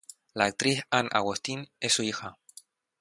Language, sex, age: Spanish, male, 19-29